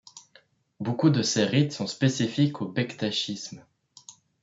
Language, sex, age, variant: French, male, under 19, Français de métropole